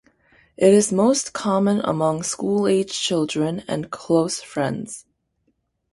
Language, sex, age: English, female, 19-29